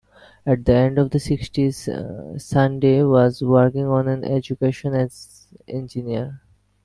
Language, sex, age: English, male, 19-29